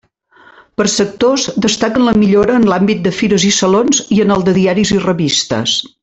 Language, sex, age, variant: Catalan, female, 50-59, Central